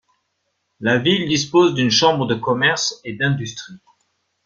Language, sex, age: French, male, 50-59